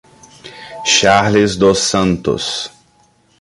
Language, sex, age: Portuguese, male, 30-39